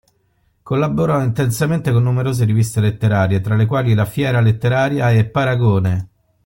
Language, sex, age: Italian, male, 40-49